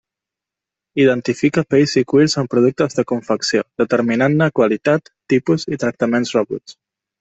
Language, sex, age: Catalan, male, 19-29